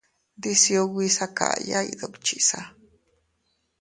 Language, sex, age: Teutila Cuicatec, female, 30-39